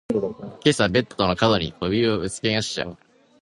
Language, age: Japanese, 19-29